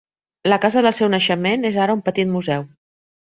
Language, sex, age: Catalan, female, 50-59